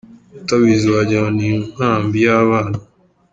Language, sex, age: Kinyarwanda, male, under 19